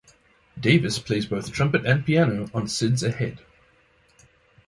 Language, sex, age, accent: English, male, 30-39, Southern African (South Africa, Zimbabwe, Namibia)